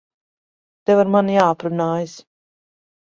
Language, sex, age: Latvian, female, 30-39